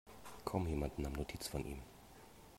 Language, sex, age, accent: German, male, 40-49, Deutschland Deutsch